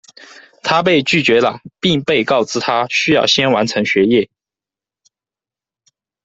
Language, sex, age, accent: Chinese, male, under 19, 出生地：四川省